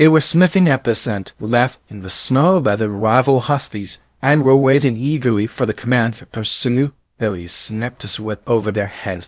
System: TTS, VITS